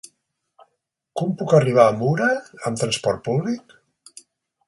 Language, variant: Catalan, Central